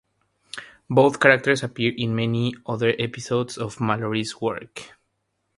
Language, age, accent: English, 19-29, United States English; India and South Asia (India, Pakistan, Sri Lanka)